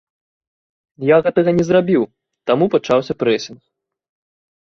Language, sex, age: Belarusian, male, 30-39